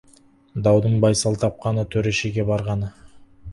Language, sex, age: Kazakh, male, 19-29